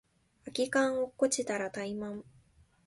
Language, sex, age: Japanese, female, 19-29